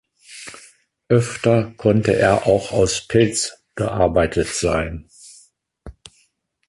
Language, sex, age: German, male, 70-79